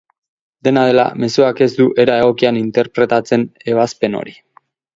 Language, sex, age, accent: Basque, male, 30-39, Erdialdekoa edo Nafarra (Gipuzkoa, Nafarroa)